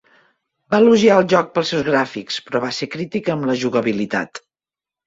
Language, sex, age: Catalan, female, 50-59